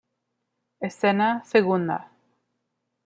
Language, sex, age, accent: Spanish, female, 19-29, México